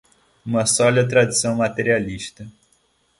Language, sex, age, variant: Portuguese, male, 19-29, Portuguese (Brasil)